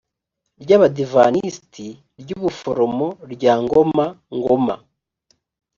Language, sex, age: Kinyarwanda, male, 30-39